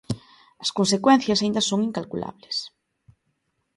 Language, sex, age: Galician, female, 19-29